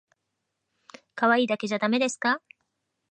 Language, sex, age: Japanese, female, 50-59